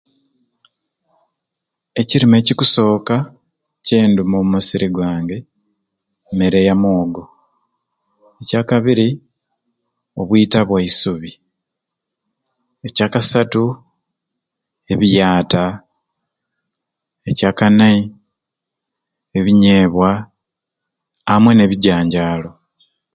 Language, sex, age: Ruuli, male, 40-49